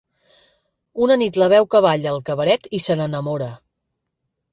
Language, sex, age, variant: Catalan, female, 30-39, Central